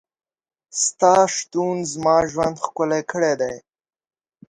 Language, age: Pashto, under 19